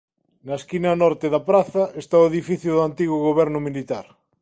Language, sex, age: Galician, male, 40-49